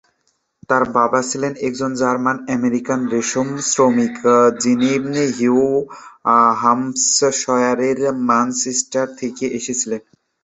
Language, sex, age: Bengali, male, 19-29